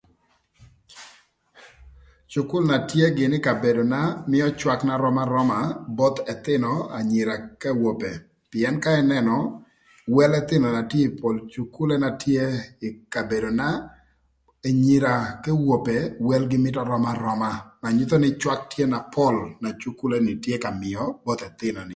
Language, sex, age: Thur, male, 30-39